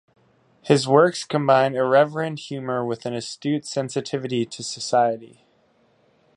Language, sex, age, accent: English, male, 30-39, Canadian English